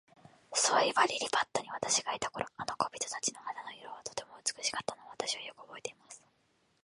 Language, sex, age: Japanese, female, 19-29